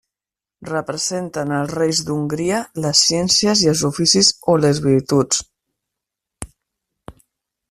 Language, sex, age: Catalan, female, 40-49